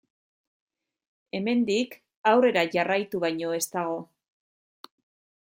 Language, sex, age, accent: Basque, female, 40-49, Mendebalekoa (Araba, Bizkaia, Gipuzkoako mendebaleko herri batzuk)